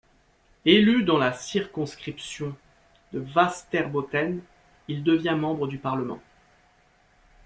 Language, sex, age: French, male, 30-39